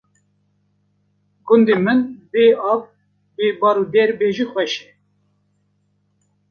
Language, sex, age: Kurdish, male, 50-59